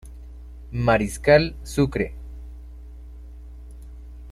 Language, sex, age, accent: Spanish, male, 30-39, Andino-Pacífico: Colombia, Perú, Ecuador, oeste de Bolivia y Venezuela andina